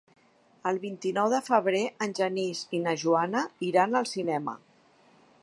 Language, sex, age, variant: Catalan, female, 50-59, Central